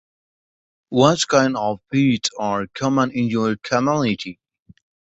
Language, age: English, 30-39